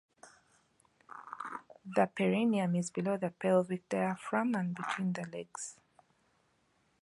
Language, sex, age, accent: English, female, 30-39, England English